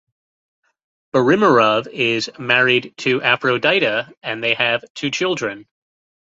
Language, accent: English, United States English